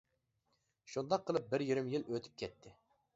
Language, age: Uyghur, 19-29